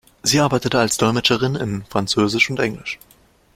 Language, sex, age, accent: German, male, under 19, Deutschland Deutsch